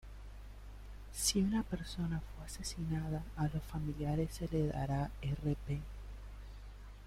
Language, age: Spanish, 19-29